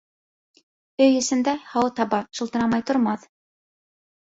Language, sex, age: Bashkir, female, 19-29